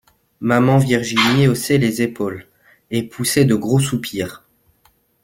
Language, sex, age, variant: French, male, 30-39, Français de métropole